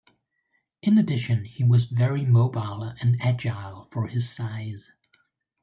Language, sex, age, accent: English, male, 40-49, England English